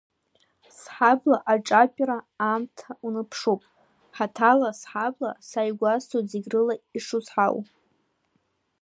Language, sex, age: Abkhazian, female, under 19